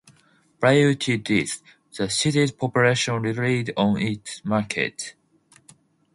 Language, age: English, 19-29